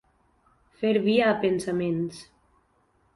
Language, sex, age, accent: Catalan, female, 30-39, valencià